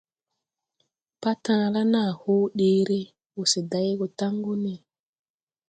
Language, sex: Tupuri, female